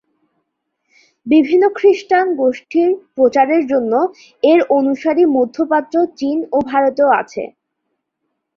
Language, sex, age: Bengali, female, 19-29